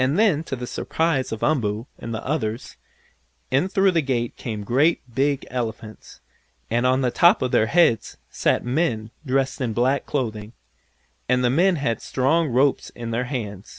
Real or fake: real